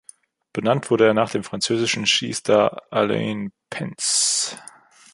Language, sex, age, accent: German, male, 19-29, Deutschland Deutsch